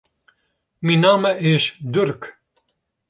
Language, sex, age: Western Frisian, male, 70-79